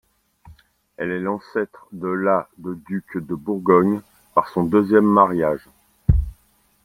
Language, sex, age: French, male, 50-59